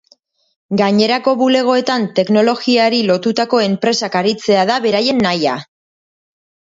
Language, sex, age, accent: Basque, female, 40-49, Mendebalekoa (Araba, Bizkaia, Gipuzkoako mendebaleko herri batzuk)